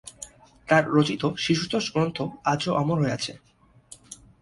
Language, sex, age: Bengali, male, under 19